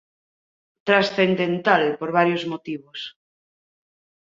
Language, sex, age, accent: Galician, female, 40-49, Normativo (estándar)